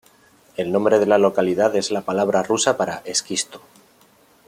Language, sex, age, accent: Spanish, male, 30-39, España: Norte peninsular (Asturias, Castilla y León, Cantabria, País Vasco, Navarra, Aragón, La Rioja, Guadalajara, Cuenca)